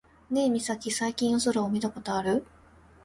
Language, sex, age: Japanese, female, 19-29